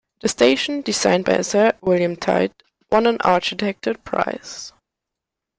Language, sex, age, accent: English, male, under 19, United States English